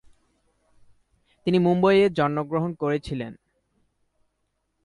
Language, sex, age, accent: Bengali, male, 19-29, Standard Bengali